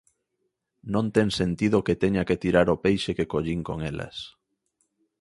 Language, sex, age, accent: Galician, male, 19-29, Normativo (estándar)